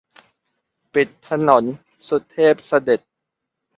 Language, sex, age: Thai, male, 19-29